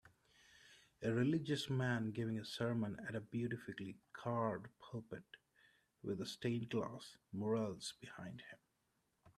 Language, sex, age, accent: English, male, 30-39, India and South Asia (India, Pakistan, Sri Lanka)